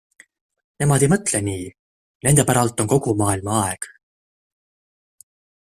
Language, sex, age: Estonian, male, 19-29